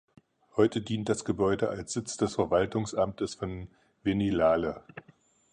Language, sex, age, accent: German, male, 50-59, Deutschland Deutsch